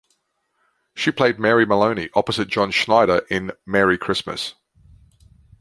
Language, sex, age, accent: English, male, 50-59, Australian English